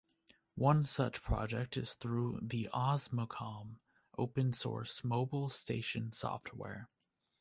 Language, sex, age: English, male, 19-29